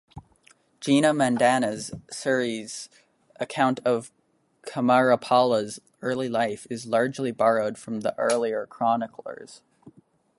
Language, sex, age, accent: English, male, under 19, United States English